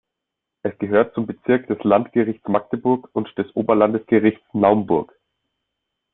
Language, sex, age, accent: German, male, 19-29, Deutschland Deutsch